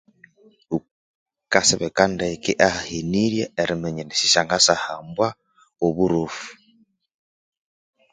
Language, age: Konzo, 30-39